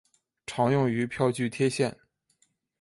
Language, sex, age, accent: Chinese, male, 19-29, 出生地：天津市